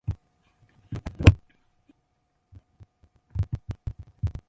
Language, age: Central Kurdish, 40-49